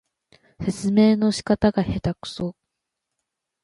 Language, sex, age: Japanese, female, 19-29